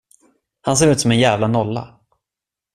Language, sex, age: Swedish, male, 19-29